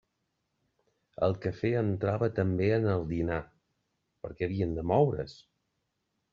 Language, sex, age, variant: Catalan, male, 40-49, Balear